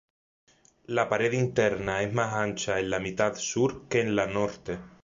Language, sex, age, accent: Spanish, male, 19-29, España: Sur peninsular (Andalucia, Extremadura, Murcia)